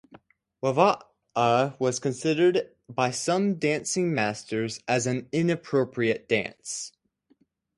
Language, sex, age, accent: English, male, under 19, United States English